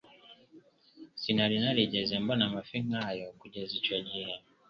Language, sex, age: Kinyarwanda, male, 19-29